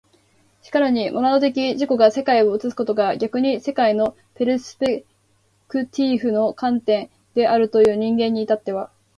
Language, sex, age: Japanese, female, 19-29